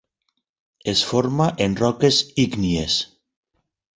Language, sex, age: Catalan, male, 40-49